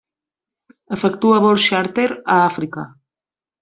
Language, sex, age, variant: Catalan, female, 40-49, Central